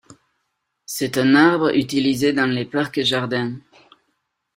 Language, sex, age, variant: French, male, 30-39, Français de métropole